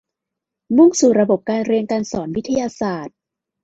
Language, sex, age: Thai, female, 30-39